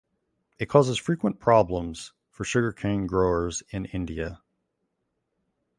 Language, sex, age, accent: English, male, 40-49, United States English